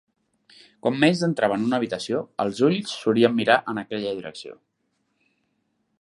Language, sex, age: Catalan, male, 19-29